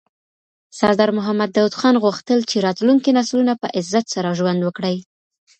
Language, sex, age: Pashto, female, under 19